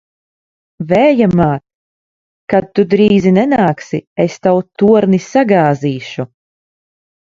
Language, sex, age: Latvian, female, 30-39